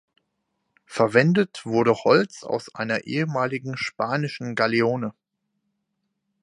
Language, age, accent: German, 19-29, Deutschland Deutsch